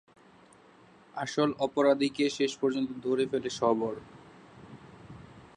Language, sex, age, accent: Bengali, male, 30-39, Bangladeshi